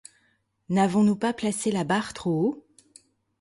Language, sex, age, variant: French, female, 40-49, Français de métropole